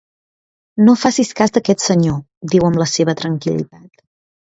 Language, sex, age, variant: Catalan, female, 19-29, Central